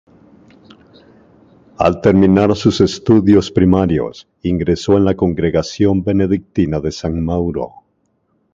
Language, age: Spanish, 50-59